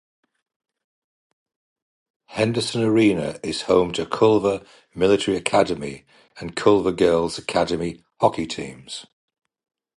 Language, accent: English, England English